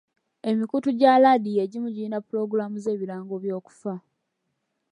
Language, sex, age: Ganda, female, 19-29